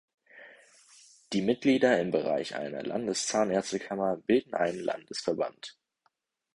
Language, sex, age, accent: German, male, 19-29, Deutschland Deutsch